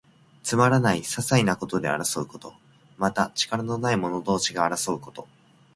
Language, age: Japanese, 19-29